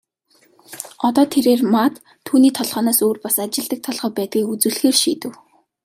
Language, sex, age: Mongolian, female, 19-29